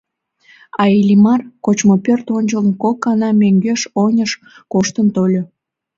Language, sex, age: Mari, female, under 19